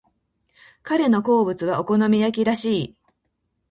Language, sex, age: Japanese, female, 50-59